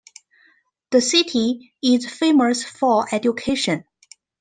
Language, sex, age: English, female, 30-39